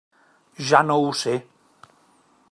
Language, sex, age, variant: Catalan, male, 50-59, Central